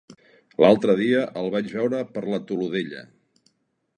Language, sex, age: Catalan, male, 40-49